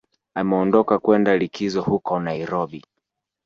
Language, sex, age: Swahili, male, 19-29